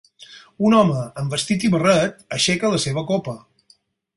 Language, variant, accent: Catalan, Balear, balear